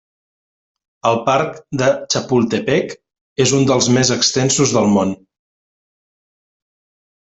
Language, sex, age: Catalan, male, 40-49